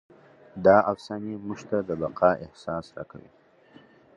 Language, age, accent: Pashto, 19-29, کندهارۍ لهجه